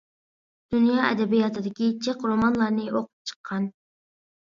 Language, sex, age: Uyghur, female, under 19